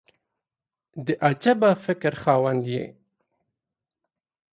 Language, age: Pashto, 30-39